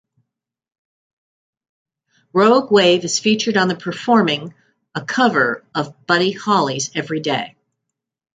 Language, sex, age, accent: English, female, 70-79, United States English